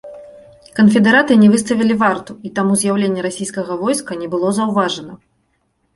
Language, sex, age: Belarusian, female, 30-39